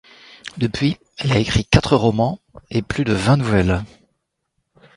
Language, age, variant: French, 60-69, Français de métropole